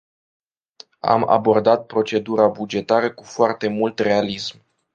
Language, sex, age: Romanian, male, 19-29